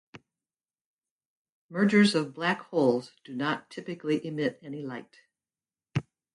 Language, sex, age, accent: English, female, 60-69, United States English